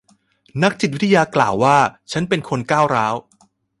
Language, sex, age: Thai, male, 40-49